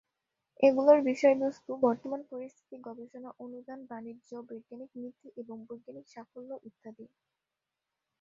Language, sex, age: Bengali, male, under 19